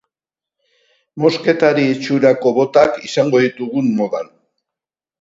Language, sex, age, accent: Basque, male, 70-79, Mendebalekoa (Araba, Bizkaia, Gipuzkoako mendebaleko herri batzuk)